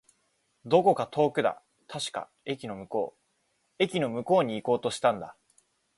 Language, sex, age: Japanese, male, 19-29